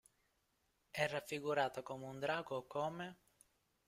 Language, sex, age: Italian, male, 19-29